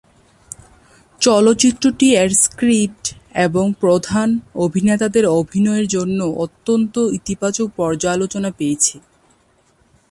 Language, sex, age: Bengali, female, 19-29